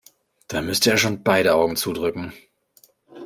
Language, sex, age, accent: German, male, 30-39, Deutschland Deutsch